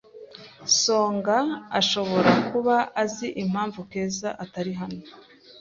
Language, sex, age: Kinyarwanda, female, 19-29